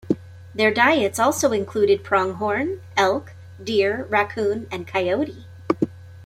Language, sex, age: English, female, 40-49